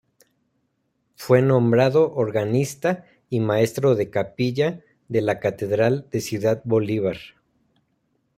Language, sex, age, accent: Spanish, male, 30-39, México